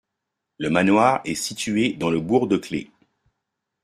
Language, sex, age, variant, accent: French, male, 40-49, Français des départements et régions d'outre-mer, Français de Guadeloupe